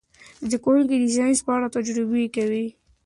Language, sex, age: Pashto, male, 19-29